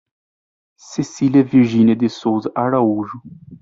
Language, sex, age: Portuguese, male, 19-29